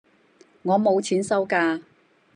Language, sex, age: Cantonese, female, 60-69